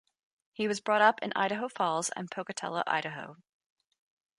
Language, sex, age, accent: English, female, 30-39, United States English